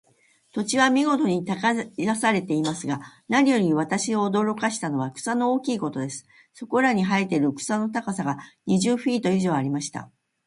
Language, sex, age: Japanese, female, 60-69